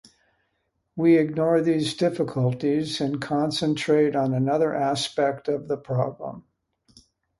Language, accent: English, United States English